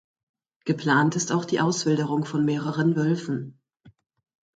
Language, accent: German, Deutschland Deutsch